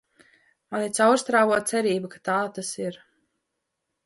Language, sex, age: Latvian, female, 19-29